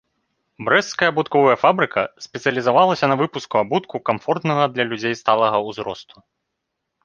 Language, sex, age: Belarusian, male, 19-29